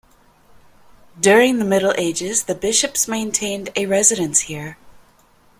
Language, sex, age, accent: English, female, 40-49, United States English